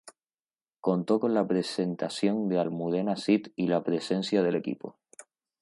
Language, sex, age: Spanish, male, 19-29